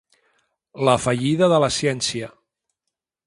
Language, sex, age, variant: Catalan, male, 40-49, Central